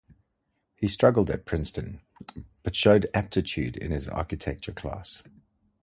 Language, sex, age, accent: English, male, 40-49, Southern African (South Africa, Zimbabwe, Namibia)